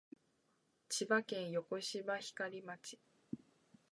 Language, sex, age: Japanese, female, under 19